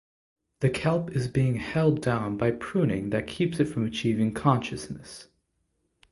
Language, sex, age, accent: English, male, under 19, United States English